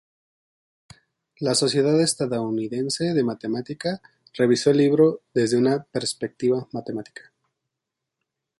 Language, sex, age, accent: Spanish, male, 30-39, México